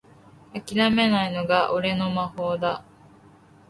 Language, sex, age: Japanese, female, under 19